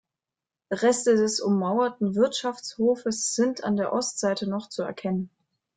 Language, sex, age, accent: German, female, 19-29, Deutschland Deutsch